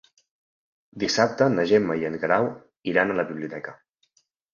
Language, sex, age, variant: Catalan, male, 19-29, Central